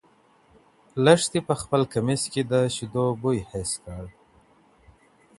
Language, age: Pashto, 30-39